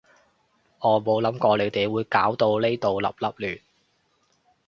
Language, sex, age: Cantonese, male, 19-29